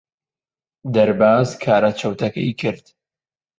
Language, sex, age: Central Kurdish, male, 19-29